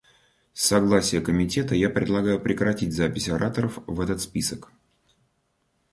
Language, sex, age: Russian, male, 30-39